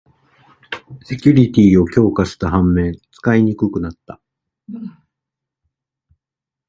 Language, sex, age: Japanese, male, 40-49